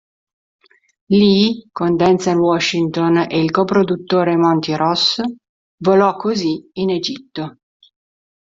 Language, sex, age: Italian, female, 50-59